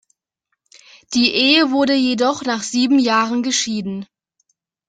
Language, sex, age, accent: German, female, 19-29, Deutschland Deutsch